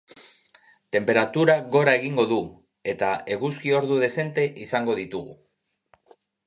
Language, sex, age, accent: Basque, male, 40-49, Mendebalekoa (Araba, Bizkaia, Gipuzkoako mendebaleko herri batzuk)